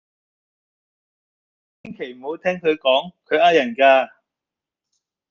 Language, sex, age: Cantonese, male, 30-39